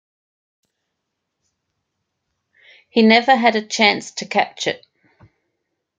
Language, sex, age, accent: English, female, 50-59, Australian English